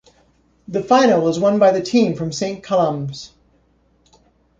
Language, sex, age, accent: English, male, 30-39, United States English